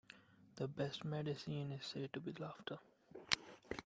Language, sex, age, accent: English, male, 19-29, India and South Asia (India, Pakistan, Sri Lanka)